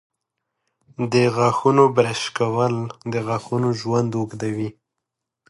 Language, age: Pashto, 19-29